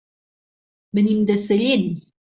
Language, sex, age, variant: Catalan, female, 19-29, Central